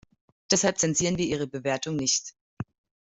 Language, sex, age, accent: German, female, 30-39, Deutschland Deutsch